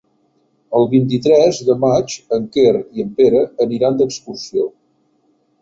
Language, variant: Catalan, Central